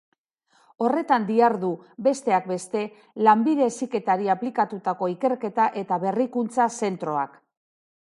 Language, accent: Basque, Mendebalekoa (Araba, Bizkaia, Gipuzkoako mendebaleko herri batzuk)